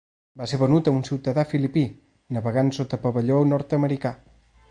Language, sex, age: Catalan, male, 19-29